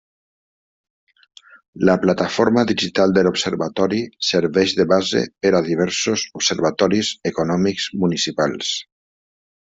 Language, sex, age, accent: Catalan, male, 50-59, valencià